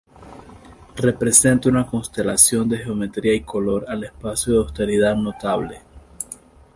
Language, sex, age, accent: Spanish, male, 30-39, América central